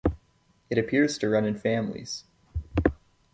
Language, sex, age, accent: English, male, 19-29, Canadian English